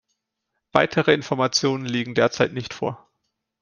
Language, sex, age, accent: German, male, 19-29, Deutschland Deutsch